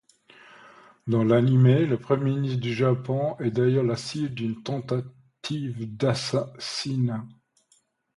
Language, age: French, 50-59